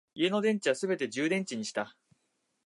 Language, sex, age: Japanese, male, 19-29